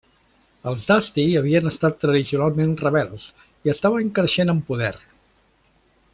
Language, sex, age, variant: Catalan, male, 60-69, Central